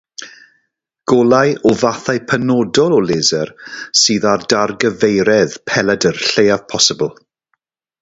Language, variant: Welsh, South-Western Welsh